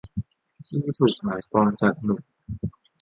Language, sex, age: Thai, male, under 19